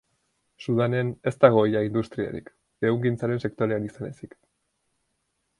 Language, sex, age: Basque, male, 19-29